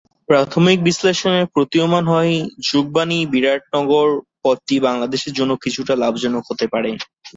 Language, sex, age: Bengali, male, 19-29